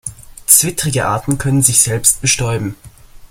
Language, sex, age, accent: German, male, under 19, Deutschland Deutsch